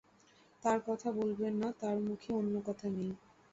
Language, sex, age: Bengali, female, 19-29